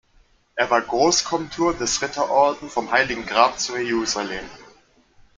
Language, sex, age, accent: German, male, 19-29, Deutschland Deutsch